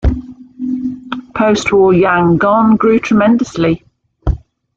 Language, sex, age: English, female, 50-59